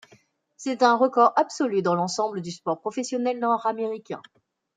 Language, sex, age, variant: French, female, 40-49, Français de métropole